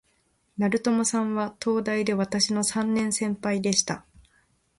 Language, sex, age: Japanese, female, 19-29